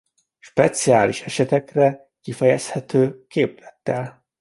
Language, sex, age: Hungarian, male, 19-29